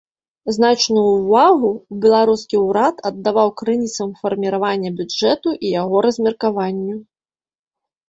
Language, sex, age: Belarusian, female, 30-39